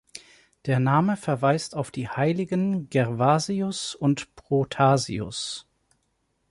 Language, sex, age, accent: German, male, 40-49, Deutschland Deutsch